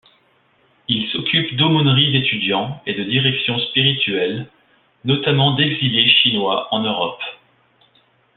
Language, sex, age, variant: French, male, 30-39, Français de métropole